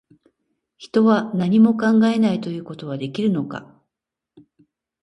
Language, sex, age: Japanese, female, 60-69